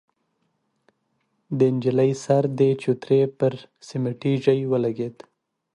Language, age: Pashto, 30-39